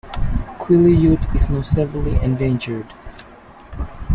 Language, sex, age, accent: English, male, under 19, United States English